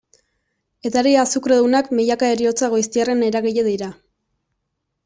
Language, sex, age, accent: Basque, female, 19-29, Erdialdekoa edo Nafarra (Gipuzkoa, Nafarroa)